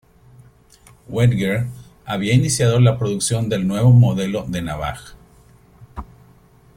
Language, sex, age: Spanish, male, 30-39